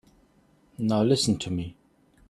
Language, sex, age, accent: English, male, 30-39, England English